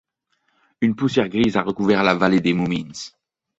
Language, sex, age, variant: French, male, 30-39, Français de métropole